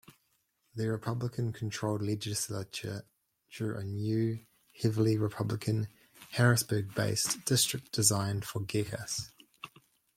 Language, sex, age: English, male, 30-39